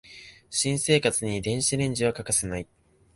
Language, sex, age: Japanese, male, 19-29